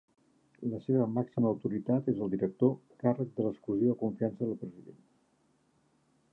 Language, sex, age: Catalan, male, 60-69